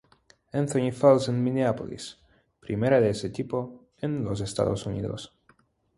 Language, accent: Spanish, España: Norte peninsular (Asturias, Castilla y León, Cantabria, País Vasco, Navarra, Aragón, La Rioja, Guadalajara, Cuenca)